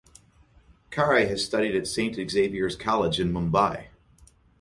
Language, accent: English, United States English